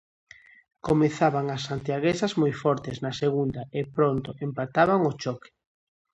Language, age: Galician, under 19